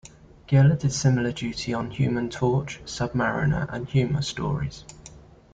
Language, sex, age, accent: English, male, 19-29, England English